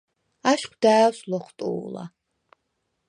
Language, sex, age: Svan, female, 19-29